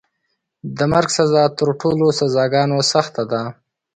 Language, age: Pashto, 19-29